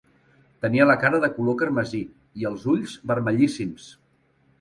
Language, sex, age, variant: Catalan, male, 40-49, Central